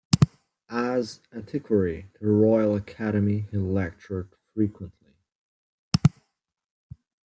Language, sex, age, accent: English, male, under 19, England English